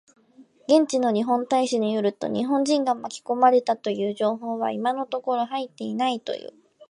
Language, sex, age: Japanese, female, 19-29